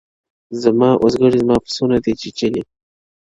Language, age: Pashto, 19-29